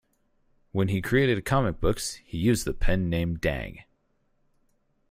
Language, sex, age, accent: English, male, 19-29, United States English